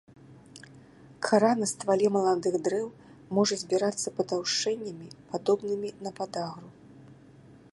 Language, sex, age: Belarusian, female, 60-69